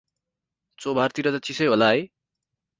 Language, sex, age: Nepali, male, 19-29